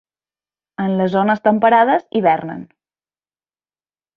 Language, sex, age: Catalan, female, 30-39